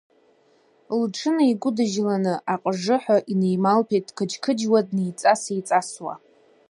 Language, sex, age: Abkhazian, female, under 19